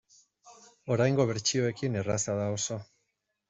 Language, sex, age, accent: Basque, male, 30-39, Erdialdekoa edo Nafarra (Gipuzkoa, Nafarroa)